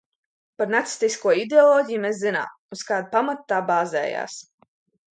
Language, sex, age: Latvian, female, under 19